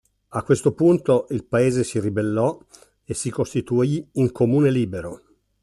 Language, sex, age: Italian, male, 60-69